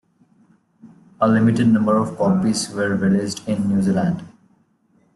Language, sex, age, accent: English, male, 19-29, India and South Asia (India, Pakistan, Sri Lanka)